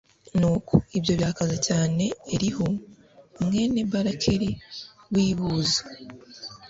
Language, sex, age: Kinyarwanda, female, under 19